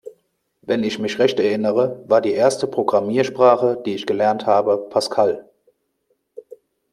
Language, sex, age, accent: German, male, 30-39, Deutschland Deutsch